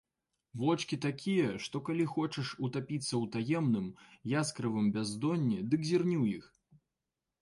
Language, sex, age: Belarusian, male, 19-29